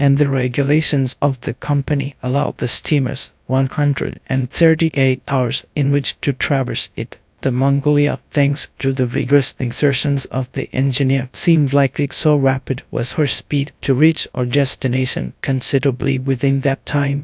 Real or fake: fake